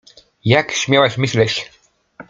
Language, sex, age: Polish, male, 40-49